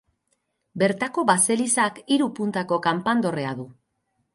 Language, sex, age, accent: Basque, female, 50-59, Mendebalekoa (Araba, Bizkaia, Gipuzkoako mendebaleko herri batzuk)